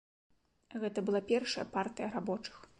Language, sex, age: Belarusian, female, 30-39